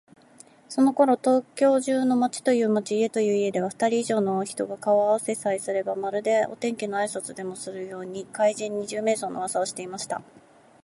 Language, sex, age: Japanese, female, 30-39